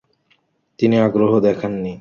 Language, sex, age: Bengali, male, 19-29